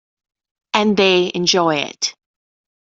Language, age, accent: English, 30-39, England English